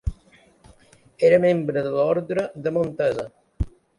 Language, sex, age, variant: Catalan, male, 50-59, Balear